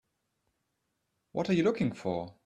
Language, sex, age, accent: English, male, 19-29, England English